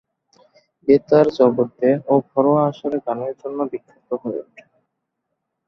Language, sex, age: Bengali, male, 19-29